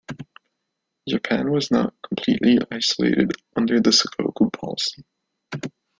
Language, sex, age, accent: English, male, 19-29, United States English